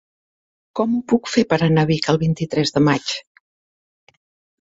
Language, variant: Catalan, Septentrional